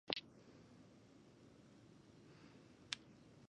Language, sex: English, female